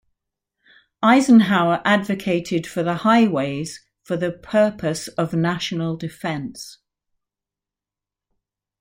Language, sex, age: English, female, 60-69